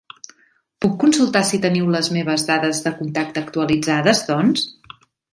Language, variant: Catalan, Central